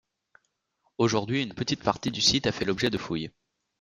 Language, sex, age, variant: French, male, under 19, Français de métropole